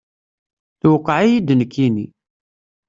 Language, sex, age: Kabyle, male, 30-39